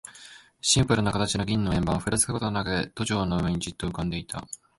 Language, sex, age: Japanese, male, 19-29